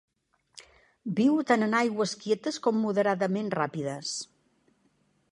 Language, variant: Catalan, Central